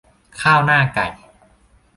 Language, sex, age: Thai, male, 19-29